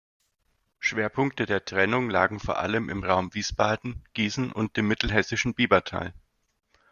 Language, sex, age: German, male, 30-39